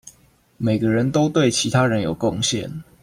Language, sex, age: Chinese, male, 19-29